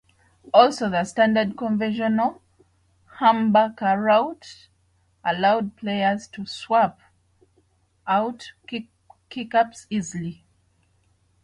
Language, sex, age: English, female, 30-39